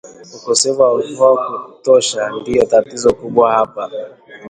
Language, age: Swahili, 30-39